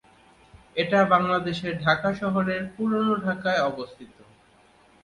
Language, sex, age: Bengali, male, 30-39